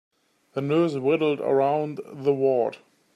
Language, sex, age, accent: English, male, 30-39, United States English